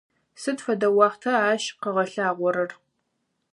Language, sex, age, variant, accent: Adyghe, female, under 19, Адыгабзэ (Кирил, пстэумэ зэдыряе), Кıэмгуй (Çemguy)